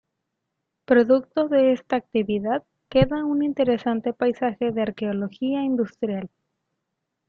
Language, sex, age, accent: Spanish, female, 19-29, México